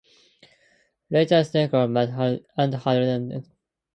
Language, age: English, under 19